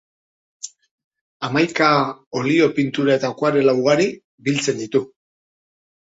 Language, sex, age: Basque, male, 40-49